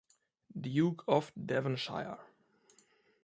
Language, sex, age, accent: German, male, 19-29, Deutschland Deutsch